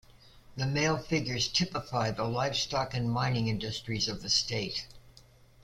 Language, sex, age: English, female, 70-79